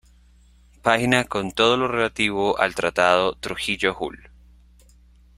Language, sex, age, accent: Spanish, male, 19-29, Andino-Pacífico: Colombia, Perú, Ecuador, oeste de Bolivia y Venezuela andina